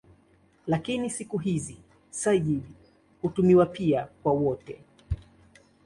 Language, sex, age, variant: Swahili, male, 30-39, Kiswahili cha Bara ya Tanzania